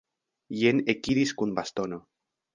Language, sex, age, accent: Esperanto, male, under 19, Internacia